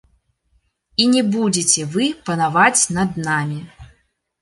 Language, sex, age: Belarusian, female, 30-39